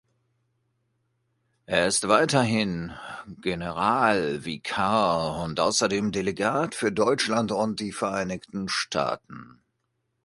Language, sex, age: German, male, 40-49